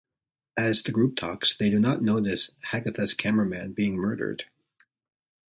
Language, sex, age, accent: English, male, 40-49, United States English